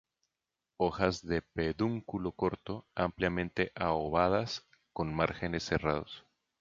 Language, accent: Spanish, Andino-Pacífico: Colombia, Perú, Ecuador, oeste de Bolivia y Venezuela andina